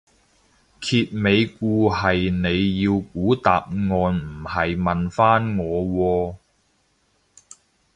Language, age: Cantonese, 30-39